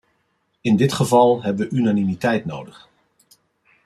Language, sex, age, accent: Dutch, male, 40-49, Nederlands Nederlands